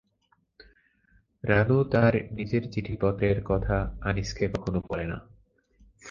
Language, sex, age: Bengali, male, 19-29